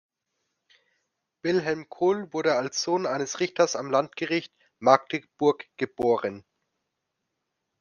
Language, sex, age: German, male, 19-29